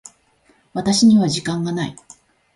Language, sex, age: Japanese, female, 50-59